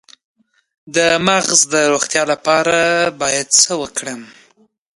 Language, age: Pashto, 19-29